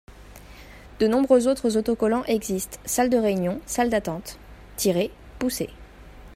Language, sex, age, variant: French, female, 19-29, Français de métropole